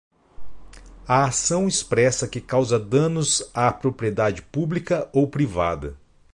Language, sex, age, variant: Portuguese, male, 30-39, Portuguese (Brasil)